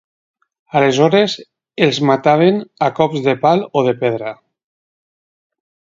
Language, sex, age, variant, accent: Catalan, male, 40-49, Alacantí, valencià